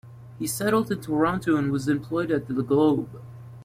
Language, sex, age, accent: English, female, 19-29, United States English